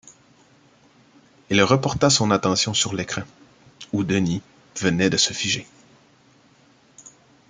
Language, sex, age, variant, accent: French, male, 30-39, Français d'Amérique du Nord, Français du Canada